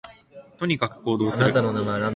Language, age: Japanese, 19-29